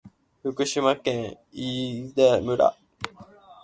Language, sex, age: Japanese, male, 19-29